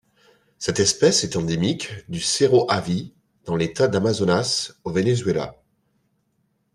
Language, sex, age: French, male, 40-49